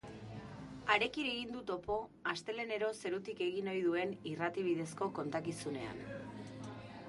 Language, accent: Basque, Mendebalekoa (Araba, Bizkaia, Gipuzkoako mendebaleko herri batzuk)